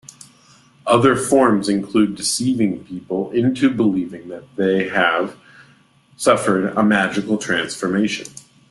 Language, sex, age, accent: English, male, 30-39, United States English